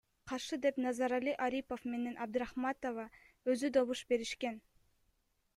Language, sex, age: Kyrgyz, female, 19-29